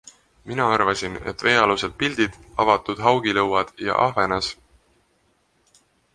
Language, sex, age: Estonian, male, 19-29